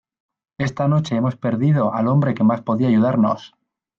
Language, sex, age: Spanish, male, 19-29